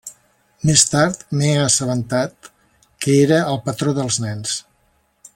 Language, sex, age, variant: Catalan, male, 50-59, Septentrional